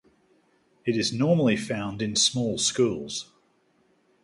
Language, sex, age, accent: English, male, 50-59, Australian English